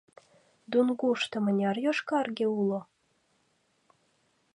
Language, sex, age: Mari, female, 19-29